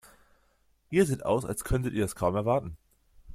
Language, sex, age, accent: German, male, 19-29, Deutschland Deutsch